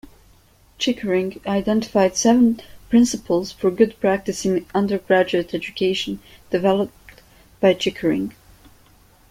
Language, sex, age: English, female, 19-29